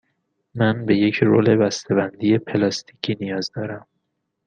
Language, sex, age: Persian, male, 19-29